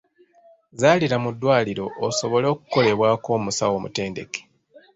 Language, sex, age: Ganda, male, 90+